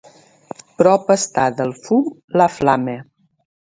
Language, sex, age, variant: Catalan, female, 50-59, Septentrional